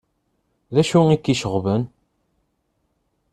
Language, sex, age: Kabyle, male, 19-29